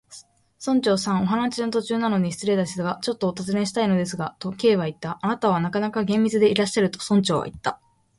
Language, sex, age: Japanese, female, under 19